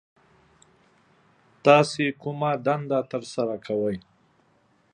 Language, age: Pashto, 30-39